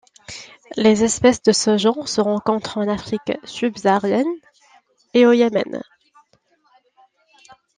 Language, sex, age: French, female, 19-29